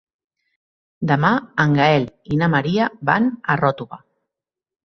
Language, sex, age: Catalan, female, 30-39